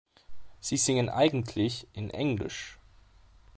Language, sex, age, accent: German, male, 19-29, Deutschland Deutsch